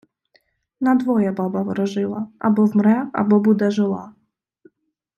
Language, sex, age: Ukrainian, female, 19-29